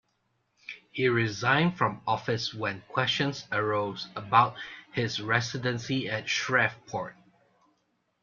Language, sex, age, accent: English, male, 40-49, Malaysian English